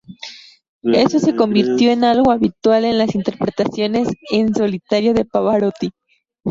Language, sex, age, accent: Spanish, female, 19-29, México